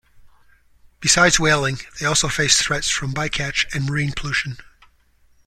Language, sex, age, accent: English, male, 50-59, United States English